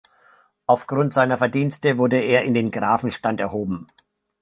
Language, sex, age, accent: German, male, 40-49, Deutschland Deutsch